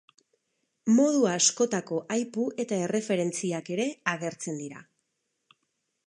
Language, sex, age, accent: Basque, female, 50-59, Erdialdekoa edo Nafarra (Gipuzkoa, Nafarroa)